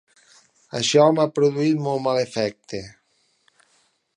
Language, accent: Catalan, valencià